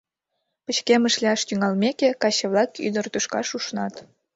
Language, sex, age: Mari, female, 19-29